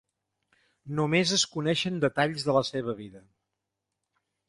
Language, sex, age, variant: Catalan, male, 50-59, Central